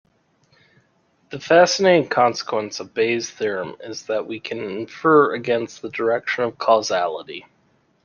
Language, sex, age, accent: English, male, 30-39, United States English